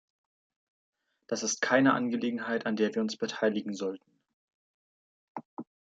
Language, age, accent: German, 19-29, Deutschland Deutsch